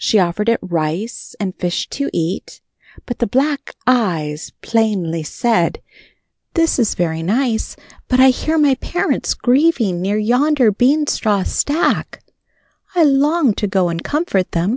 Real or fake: real